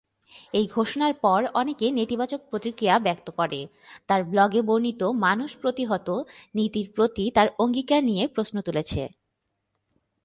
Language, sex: Bengali, female